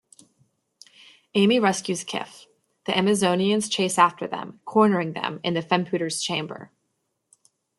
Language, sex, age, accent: English, female, 19-29, United States English